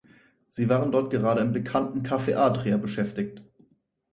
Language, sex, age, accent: German, male, 19-29, Deutschland Deutsch